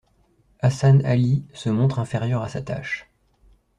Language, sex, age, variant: French, male, 30-39, Français de métropole